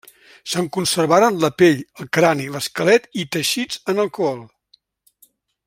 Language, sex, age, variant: Catalan, male, 70-79, Central